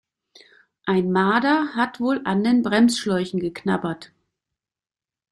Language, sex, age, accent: German, female, 40-49, Deutschland Deutsch